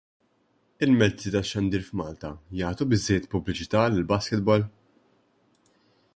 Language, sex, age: Maltese, male, 19-29